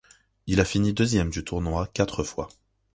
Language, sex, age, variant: French, male, 19-29, Français de métropole